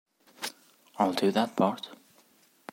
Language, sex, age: English, male, 19-29